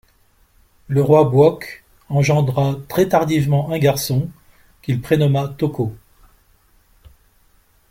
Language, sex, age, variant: French, male, 60-69, Français de métropole